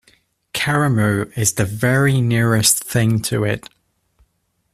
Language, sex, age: English, male, 19-29